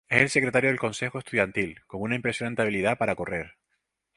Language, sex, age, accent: Spanish, male, 50-59, España: Islas Canarias